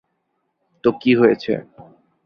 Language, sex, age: Bengali, male, 19-29